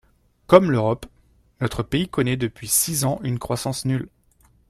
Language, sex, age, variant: French, male, 19-29, Français de métropole